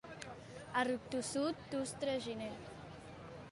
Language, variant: Catalan, Central